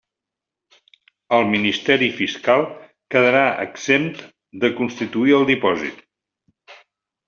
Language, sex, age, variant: Catalan, male, 70-79, Central